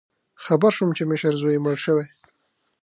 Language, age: Pashto, 19-29